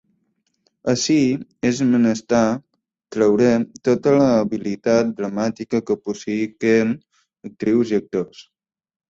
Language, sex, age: Catalan, male, 19-29